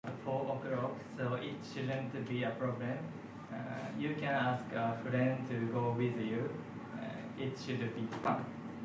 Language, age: English, 30-39